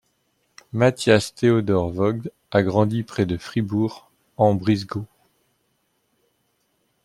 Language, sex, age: French, male, 40-49